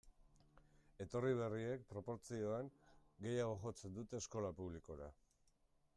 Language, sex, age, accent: Basque, male, 50-59, Mendebalekoa (Araba, Bizkaia, Gipuzkoako mendebaleko herri batzuk)